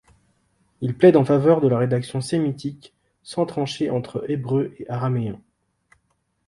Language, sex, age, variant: French, male, 30-39, Français de métropole